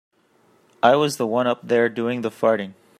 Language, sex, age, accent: English, male, 30-39, United States English